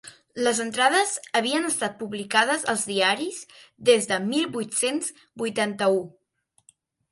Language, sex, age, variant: Catalan, female, under 19, Central